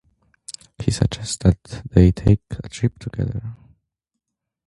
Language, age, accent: English, under 19, United States English